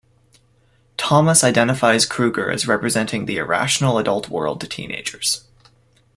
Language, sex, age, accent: English, male, 19-29, Canadian English